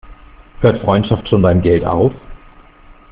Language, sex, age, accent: German, male, 30-39, Deutschland Deutsch